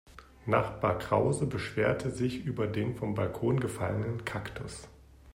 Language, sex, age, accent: German, male, 40-49, Deutschland Deutsch